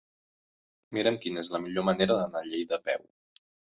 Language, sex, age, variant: Catalan, male, 30-39, Central